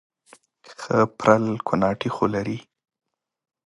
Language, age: Pashto, 19-29